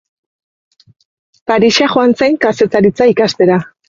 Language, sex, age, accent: Basque, female, 30-39, Mendebalekoa (Araba, Bizkaia, Gipuzkoako mendebaleko herri batzuk)